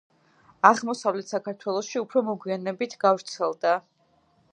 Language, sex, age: Georgian, female, 19-29